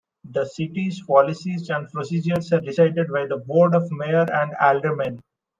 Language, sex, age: English, male, 19-29